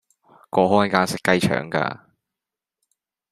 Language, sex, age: Cantonese, male, 19-29